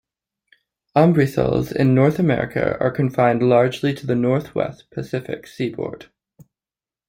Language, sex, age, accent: English, male, 19-29, Canadian English